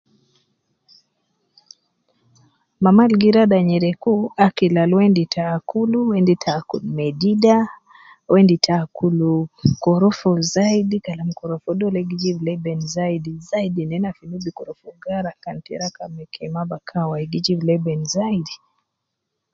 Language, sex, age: Nubi, female, 30-39